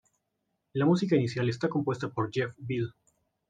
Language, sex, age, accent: Spanish, male, 19-29, México